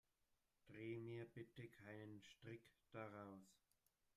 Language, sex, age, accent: German, male, 19-29, Deutschland Deutsch